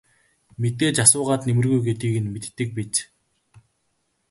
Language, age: Mongolian, 19-29